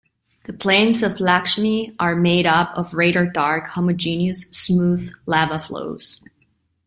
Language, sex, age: English, female, 30-39